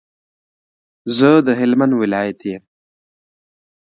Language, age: Pashto, 19-29